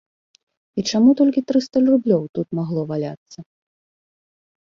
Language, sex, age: Belarusian, female, 30-39